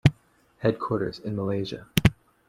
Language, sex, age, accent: English, male, 30-39, United States English